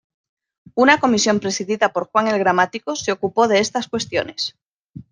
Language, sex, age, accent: Spanish, female, 40-49, España: Norte peninsular (Asturias, Castilla y León, Cantabria, País Vasco, Navarra, Aragón, La Rioja, Guadalajara, Cuenca)